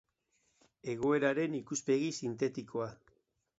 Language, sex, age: Basque, male, 60-69